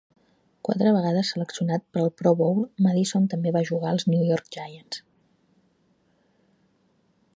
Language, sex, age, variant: Catalan, female, 30-39, Central